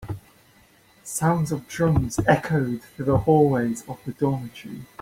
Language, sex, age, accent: English, male, 19-29, England English